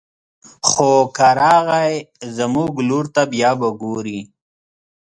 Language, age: Pashto, 30-39